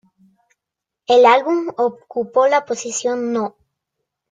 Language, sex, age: Spanish, female, under 19